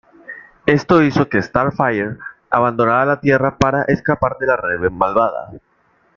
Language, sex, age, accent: Spanish, male, 19-29, Caribe: Cuba, Venezuela, Puerto Rico, República Dominicana, Panamá, Colombia caribeña, México caribeño, Costa del golfo de México